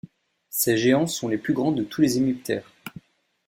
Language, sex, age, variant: French, male, 19-29, Français de métropole